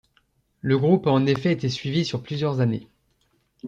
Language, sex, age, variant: French, male, under 19, Français de métropole